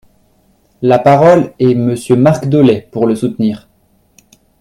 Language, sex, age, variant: French, male, 19-29, Français de métropole